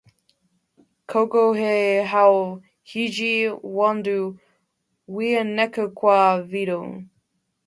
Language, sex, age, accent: English, female, under 19, United States English